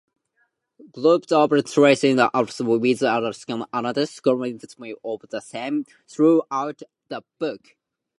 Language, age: English, 19-29